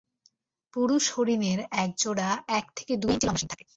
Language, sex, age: Bengali, female, 19-29